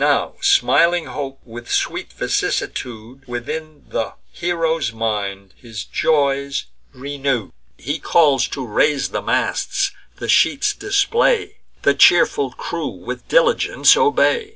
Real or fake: real